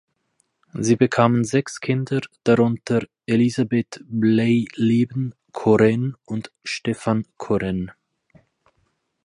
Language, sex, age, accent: German, male, 30-39, Schweizerdeutsch